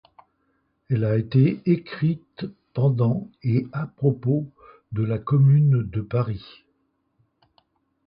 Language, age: French, 70-79